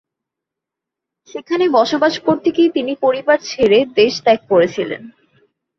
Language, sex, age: Bengali, female, under 19